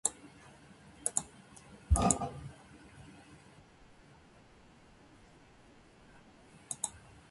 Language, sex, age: Japanese, female, 40-49